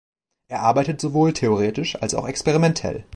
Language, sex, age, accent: German, male, 19-29, Deutschland Deutsch